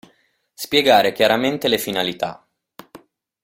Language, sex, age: Italian, male, 19-29